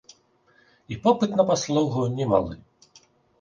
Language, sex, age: Belarusian, male, 30-39